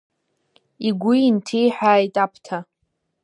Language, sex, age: Abkhazian, female, under 19